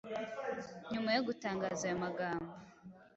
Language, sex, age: Kinyarwanda, female, 19-29